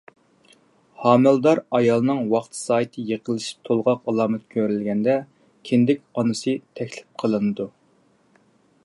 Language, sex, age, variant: Uyghur, male, 80-89, ئۇيغۇر تىلى